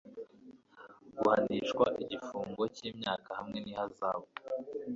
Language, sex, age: Kinyarwanda, male, 19-29